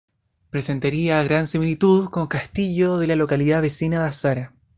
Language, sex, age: Spanish, male, 19-29